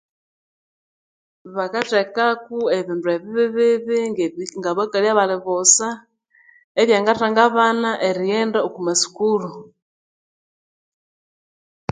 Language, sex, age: Konzo, female, 30-39